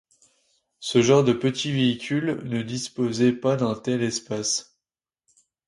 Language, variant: French, Français de métropole